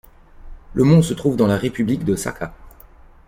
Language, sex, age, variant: French, male, 30-39, Français de métropole